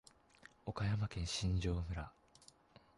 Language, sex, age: Japanese, male, 19-29